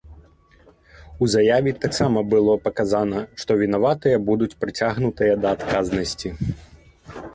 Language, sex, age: Belarusian, male, 19-29